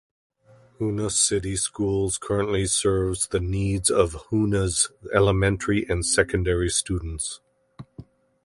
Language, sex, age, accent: English, male, 50-59, Canadian English